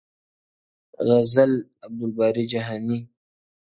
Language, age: Pashto, 19-29